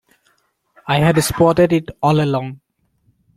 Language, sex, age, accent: English, male, 19-29, India and South Asia (India, Pakistan, Sri Lanka)